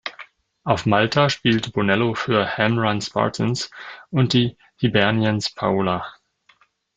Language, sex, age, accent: German, male, 30-39, Deutschland Deutsch